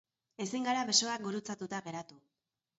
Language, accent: Basque, Erdialdekoa edo Nafarra (Gipuzkoa, Nafarroa)